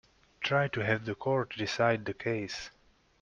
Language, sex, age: English, male, 30-39